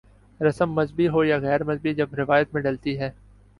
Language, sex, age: Urdu, male, 19-29